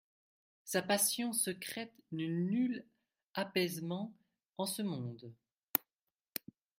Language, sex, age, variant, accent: French, male, 19-29, Français d'Europe, Français de Belgique